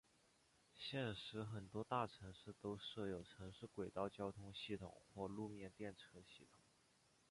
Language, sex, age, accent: Chinese, male, 19-29, 出生地：江西省